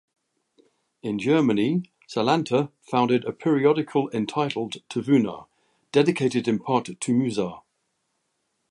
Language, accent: English, England English